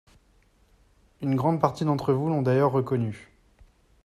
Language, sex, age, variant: French, male, 30-39, Français de métropole